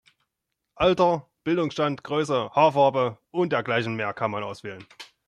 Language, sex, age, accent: German, male, 30-39, Deutschland Deutsch